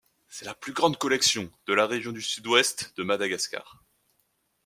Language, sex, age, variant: French, male, 19-29, Français de métropole